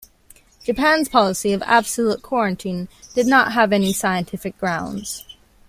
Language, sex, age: English, female, 19-29